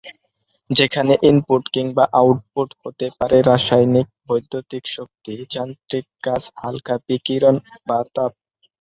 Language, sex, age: Bengali, male, 19-29